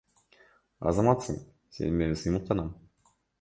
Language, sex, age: Kyrgyz, male, under 19